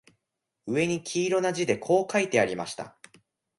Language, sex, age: Japanese, male, under 19